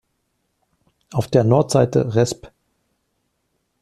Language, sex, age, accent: German, male, 50-59, Deutschland Deutsch